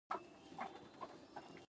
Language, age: Japanese, 19-29